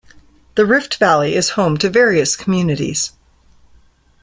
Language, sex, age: English, female, 50-59